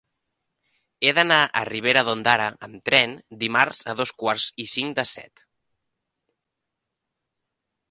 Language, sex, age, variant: Catalan, male, 19-29, Central